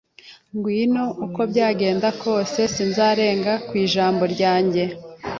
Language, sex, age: Kinyarwanda, female, 19-29